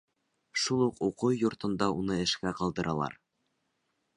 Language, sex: Bashkir, male